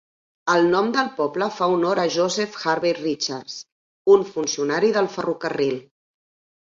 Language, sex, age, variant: Catalan, female, 50-59, Central